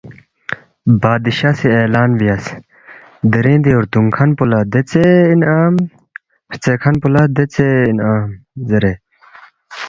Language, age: Balti, 19-29